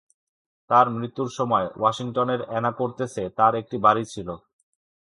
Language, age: Bengali, 30-39